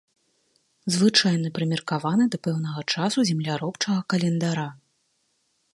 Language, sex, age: Belarusian, female, 30-39